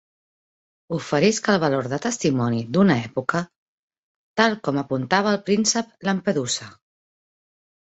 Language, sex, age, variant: Catalan, female, 40-49, Central